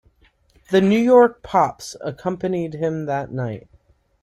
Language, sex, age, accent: English, male, 19-29, United States English